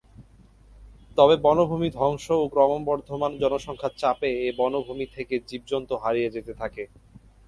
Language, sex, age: Bengali, male, 19-29